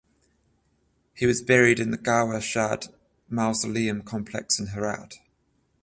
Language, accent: English, United States English; Australian English; England English; New Zealand English; Welsh English